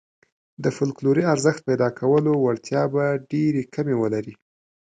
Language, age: Pashto, 19-29